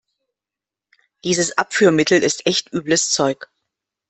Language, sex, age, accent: German, female, 50-59, Deutschland Deutsch